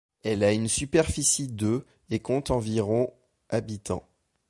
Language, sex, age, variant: French, male, 30-39, Français de métropole